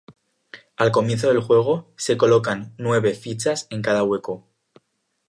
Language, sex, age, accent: Spanish, male, under 19, España: Centro-Sur peninsular (Madrid, Toledo, Castilla-La Mancha)